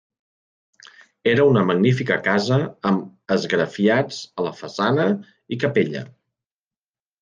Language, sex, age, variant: Catalan, male, under 19, Central